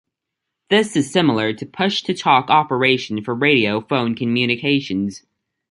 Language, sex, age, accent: English, male, under 19, United States English